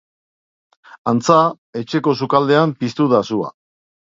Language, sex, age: Basque, male, 60-69